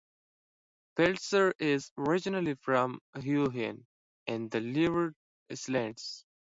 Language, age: English, 19-29